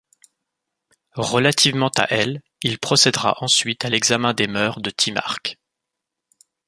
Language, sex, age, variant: French, male, 19-29, Français de métropole